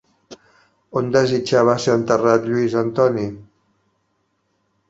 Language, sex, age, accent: Catalan, male, 50-59, Barceloní